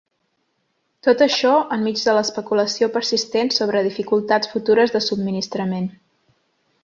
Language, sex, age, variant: Catalan, female, 30-39, Central